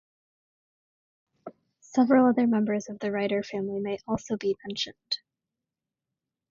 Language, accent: English, United States English